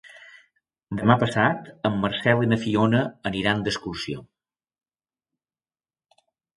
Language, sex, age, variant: Catalan, male, 60-69, Balear